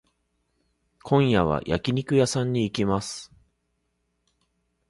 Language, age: Japanese, 40-49